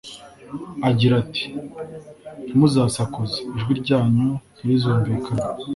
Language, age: Kinyarwanda, 19-29